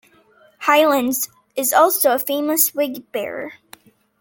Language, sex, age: English, female, under 19